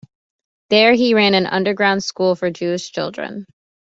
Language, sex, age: English, female, 19-29